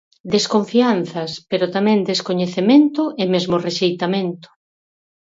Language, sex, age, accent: Galician, female, 50-59, Central (gheada)